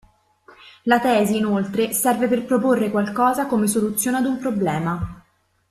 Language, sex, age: Italian, female, 30-39